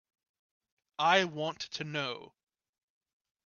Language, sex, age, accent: English, male, 30-39, United States English